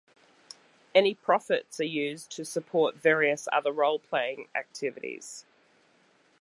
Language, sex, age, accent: English, female, 50-59, Australian English